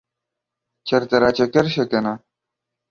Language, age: Pashto, 19-29